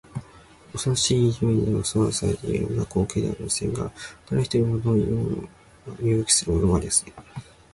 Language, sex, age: Japanese, male, 19-29